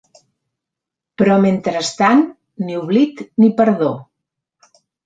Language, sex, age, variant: Catalan, female, 50-59, Central